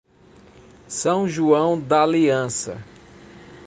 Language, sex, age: Portuguese, male, 40-49